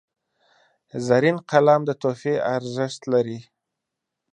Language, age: Pashto, 19-29